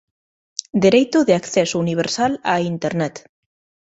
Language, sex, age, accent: Galician, female, 19-29, Normativo (estándar)